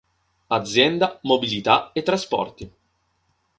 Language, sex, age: Italian, male, 19-29